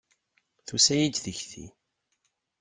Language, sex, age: Kabyle, male, 30-39